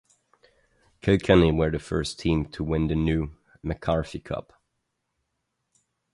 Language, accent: English, United States English